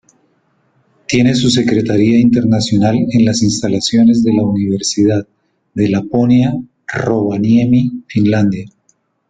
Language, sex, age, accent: Spanish, male, 50-59, Andino-Pacífico: Colombia, Perú, Ecuador, oeste de Bolivia y Venezuela andina